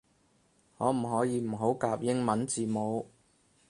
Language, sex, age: Cantonese, male, 30-39